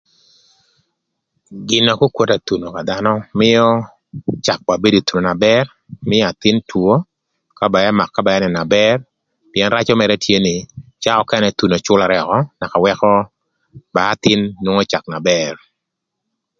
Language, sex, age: Thur, male, 60-69